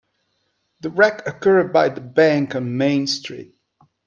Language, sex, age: English, male, 40-49